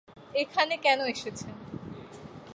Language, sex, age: Bengali, male, 19-29